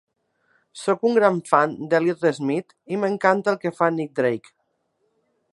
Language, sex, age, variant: Catalan, female, 40-49, Nord-Occidental